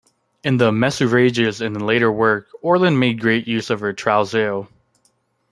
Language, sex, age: English, male, under 19